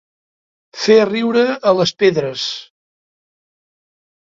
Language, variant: Catalan, Septentrional